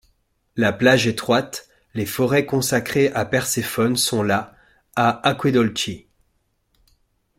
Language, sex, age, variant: French, male, 40-49, Français de métropole